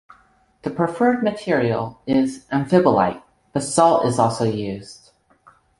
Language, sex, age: English, male, under 19